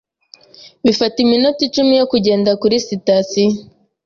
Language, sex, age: Kinyarwanda, female, 19-29